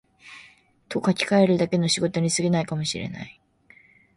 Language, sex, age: Japanese, female, 19-29